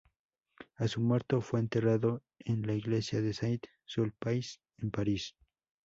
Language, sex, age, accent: Spanish, male, under 19, México